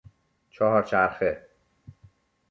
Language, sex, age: Persian, male, 30-39